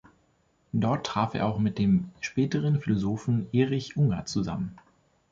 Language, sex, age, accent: German, male, 19-29, Deutschland Deutsch